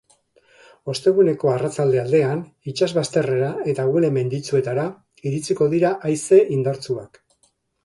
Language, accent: Basque, Mendebalekoa (Araba, Bizkaia, Gipuzkoako mendebaleko herri batzuk)